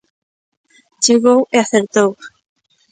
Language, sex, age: Galician, female, 19-29